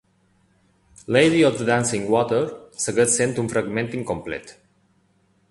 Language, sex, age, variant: Catalan, male, 30-39, Balear